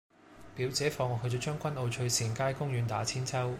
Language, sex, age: Cantonese, male, 19-29